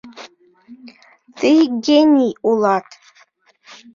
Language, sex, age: Mari, female, 19-29